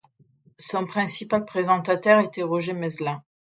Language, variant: French, Français d'Europe